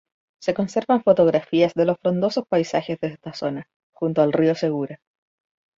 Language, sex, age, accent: Spanish, female, 19-29, Chileno: Chile, Cuyo